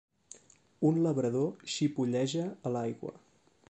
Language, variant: Catalan, Central